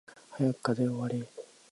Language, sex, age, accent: Japanese, male, 19-29, 標準語